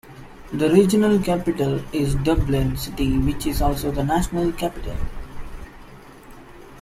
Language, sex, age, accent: English, male, 19-29, India and South Asia (India, Pakistan, Sri Lanka)